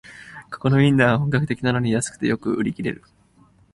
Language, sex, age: Japanese, male, 19-29